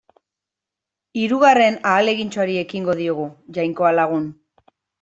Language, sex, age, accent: Basque, female, 40-49, Mendebalekoa (Araba, Bizkaia, Gipuzkoako mendebaleko herri batzuk)